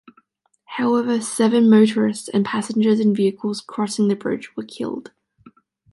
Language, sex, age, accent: English, female, under 19, Australian English